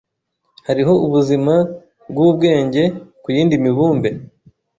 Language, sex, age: Kinyarwanda, male, 19-29